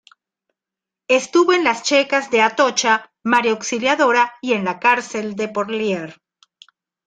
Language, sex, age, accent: Spanish, female, 50-59, Caribe: Cuba, Venezuela, Puerto Rico, República Dominicana, Panamá, Colombia caribeña, México caribeño, Costa del golfo de México